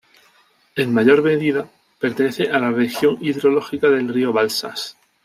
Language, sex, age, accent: Spanish, male, 30-39, España: Sur peninsular (Andalucia, Extremadura, Murcia)